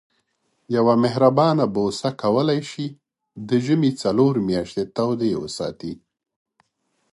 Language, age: Pashto, 40-49